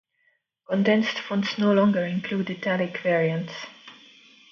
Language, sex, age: English, female, 19-29